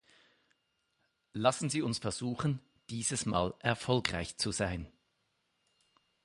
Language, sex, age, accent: German, male, 50-59, Schweizerdeutsch